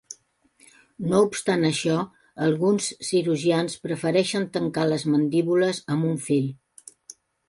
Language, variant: Catalan, Central